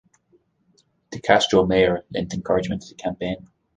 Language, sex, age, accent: English, male, 30-39, Irish English